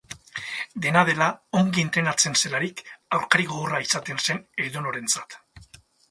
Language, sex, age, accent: Basque, male, 60-69, Mendebalekoa (Araba, Bizkaia, Gipuzkoako mendebaleko herri batzuk)